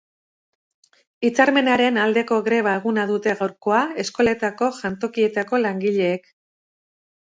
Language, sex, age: Basque, female, 50-59